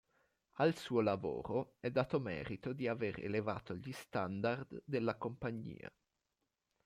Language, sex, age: Italian, male, 19-29